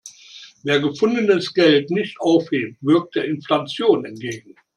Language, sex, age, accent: German, male, 60-69, Deutschland Deutsch